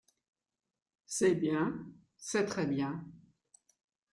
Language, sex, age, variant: French, female, 60-69, Français de métropole